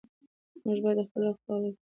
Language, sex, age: Pashto, female, 19-29